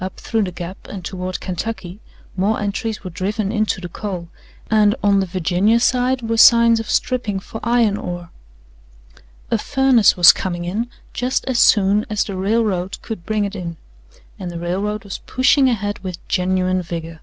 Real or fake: real